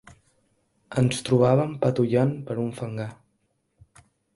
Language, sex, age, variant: Catalan, male, 19-29, Central